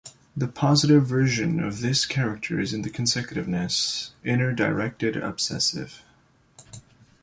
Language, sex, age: English, male, 19-29